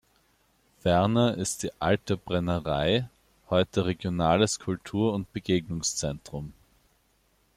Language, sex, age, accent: German, male, 19-29, Österreichisches Deutsch